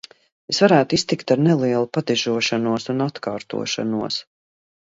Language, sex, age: Latvian, female, 50-59